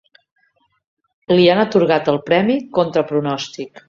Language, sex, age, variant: Catalan, female, 40-49, Central